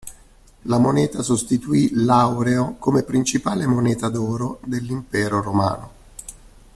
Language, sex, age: Italian, male, 60-69